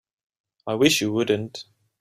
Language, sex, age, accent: English, male, 19-29, Southern African (South Africa, Zimbabwe, Namibia)